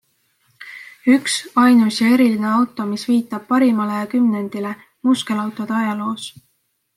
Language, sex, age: Estonian, female, 19-29